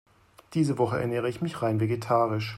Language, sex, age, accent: German, male, 30-39, Deutschland Deutsch